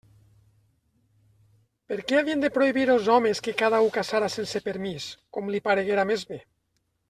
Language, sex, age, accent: Catalan, male, 50-59, valencià